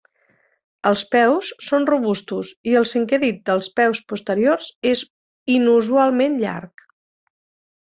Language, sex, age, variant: Catalan, female, 50-59, Central